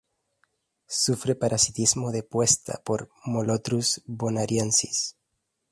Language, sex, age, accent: Spanish, male, 19-29, Chileno: Chile, Cuyo